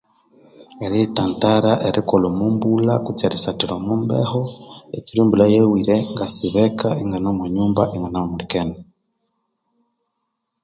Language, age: Konzo, 19-29